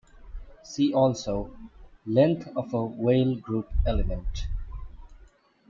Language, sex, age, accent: English, male, 19-29, India and South Asia (India, Pakistan, Sri Lanka)